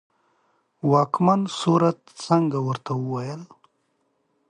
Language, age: Pashto, 30-39